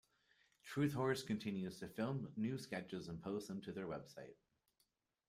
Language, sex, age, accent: English, male, 19-29, Canadian English